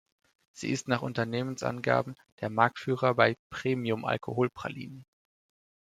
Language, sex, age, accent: German, male, 19-29, Deutschland Deutsch